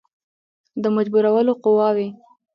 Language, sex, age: Pashto, female, 19-29